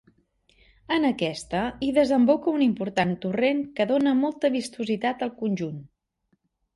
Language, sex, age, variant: Catalan, female, 30-39, Central